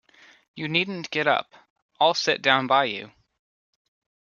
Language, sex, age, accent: English, male, under 19, United States English